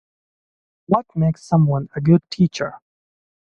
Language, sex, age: English, male, 19-29